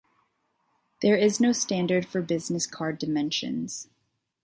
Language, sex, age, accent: English, female, 19-29, United States English